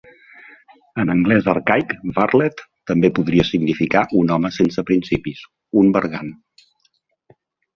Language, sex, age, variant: Catalan, male, 50-59, Central